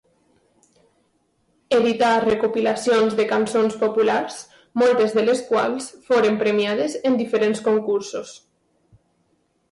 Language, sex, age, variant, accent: Catalan, female, 19-29, Valencià meridional, valencià